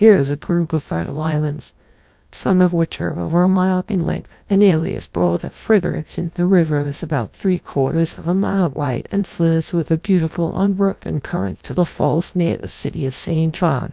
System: TTS, GlowTTS